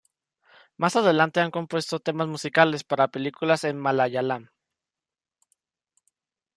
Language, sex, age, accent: Spanish, male, under 19, México